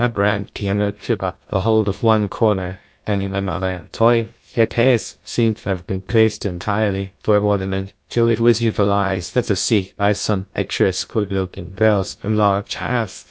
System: TTS, GlowTTS